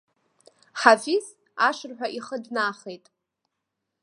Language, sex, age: Abkhazian, female, under 19